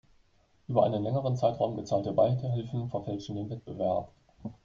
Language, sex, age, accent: German, male, 40-49, Deutschland Deutsch